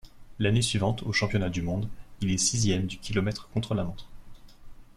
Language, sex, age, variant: French, male, 19-29, Français de métropole